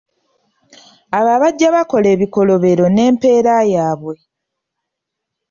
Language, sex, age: Ganda, female, 30-39